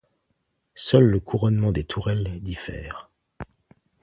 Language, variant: French, Français de métropole